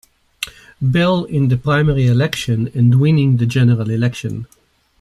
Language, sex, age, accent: English, male, 40-49, United States English